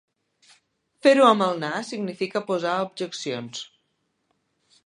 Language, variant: Catalan, Nord-Occidental